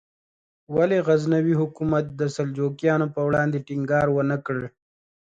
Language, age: Pashto, 30-39